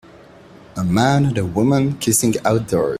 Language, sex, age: English, male, 19-29